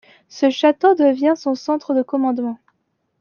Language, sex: French, female